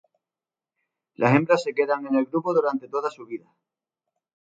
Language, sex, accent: Spanish, male, España: Sur peninsular (Andalucia, Extremadura, Murcia)